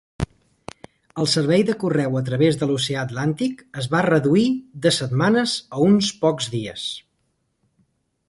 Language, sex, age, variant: Catalan, male, 40-49, Central